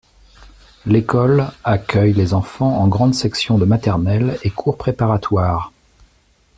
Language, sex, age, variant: French, male, 40-49, Français de métropole